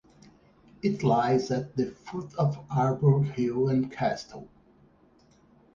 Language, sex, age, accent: English, male, 40-49, Brazilian